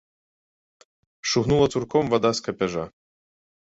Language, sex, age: Belarusian, male, 30-39